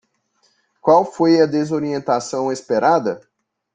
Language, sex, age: Portuguese, male, 40-49